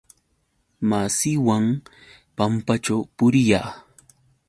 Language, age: Yauyos Quechua, 30-39